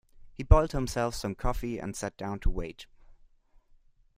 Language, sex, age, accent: English, male, 19-29, United States English